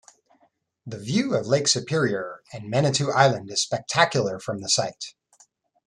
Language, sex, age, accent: English, male, 40-49, Canadian English